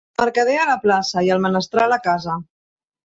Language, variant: Catalan, Central